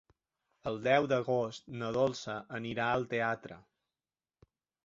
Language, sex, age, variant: Catalan, male, 40-49, Balear